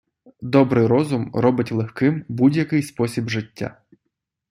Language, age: Ukrainian, 19-29